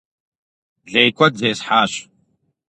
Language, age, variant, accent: Kabardian, 40-49, Адыгэбзэ (Къэбэрдей, Кирил, псоми зэдай), Джылэхъстэней (Gilahsteney)